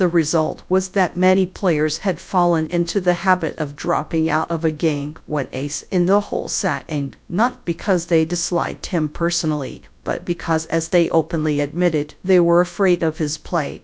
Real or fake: fake